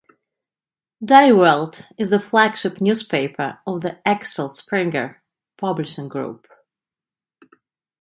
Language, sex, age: English, female, 50-59